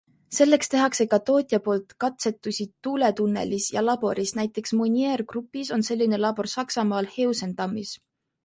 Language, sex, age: Estonian, female, 19-29